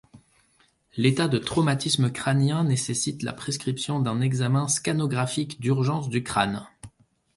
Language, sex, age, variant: French, male, 30-39, Français de métropole